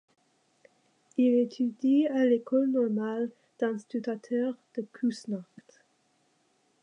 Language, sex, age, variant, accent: French, female, 19-29, Français d'Amérique du Nord, Français des États-Unis